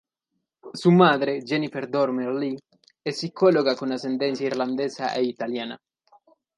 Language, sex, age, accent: Spanish, male, 19-29, Andino-Pacífico: Colombia, Perú, Ecuador, oeste de Bolivia y Venezuela andina